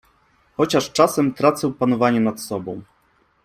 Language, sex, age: Polish, male, 30-39